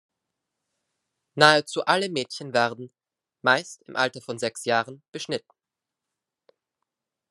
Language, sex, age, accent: German, male, under 19, Österreichisches Deutsch